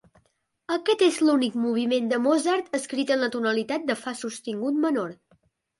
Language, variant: Catalan, Central